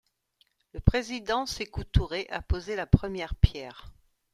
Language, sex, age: French, female, 50-59